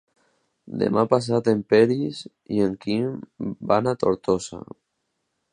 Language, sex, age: Catalan, male, under 19